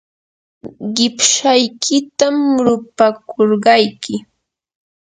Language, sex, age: Yanahuanca Pasco Quechua, female, 30-39